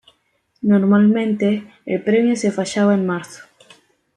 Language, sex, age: Spanish, female, 19-29